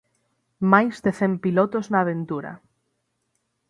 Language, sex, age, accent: Galician, female, 19-29, Atlántico (seseo e gheada); Normativo (estándar)